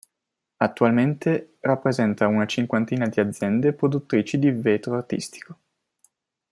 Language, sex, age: Italian, male, 19-29